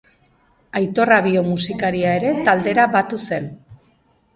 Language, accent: Basque, Mendebalekoa (Araba, Bizkaia, Gipuzkoako mendebaleko herri batzuk)